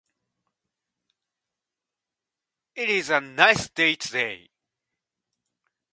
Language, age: Japanese, 30-39